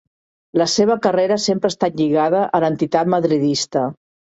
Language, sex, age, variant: Catalan, female, 50-59, Central